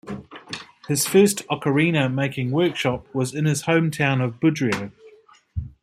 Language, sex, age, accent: English, male, 50-59, New Zealand English